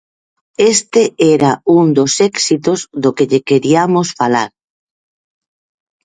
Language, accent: Galician, Normativo (estándar)